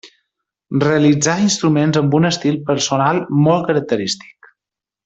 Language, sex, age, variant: Catalan, male, 30-39, Balear